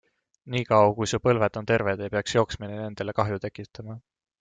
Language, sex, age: Estonian, male, 19-29